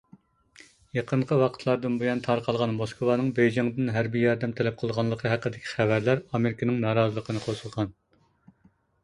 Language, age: Uyghur, 40-49